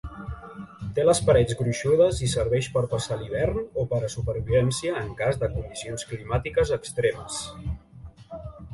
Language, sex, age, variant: Catalan, male, 19-29, Central